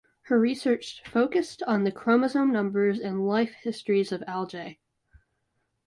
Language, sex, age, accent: English, male, under 19, United States English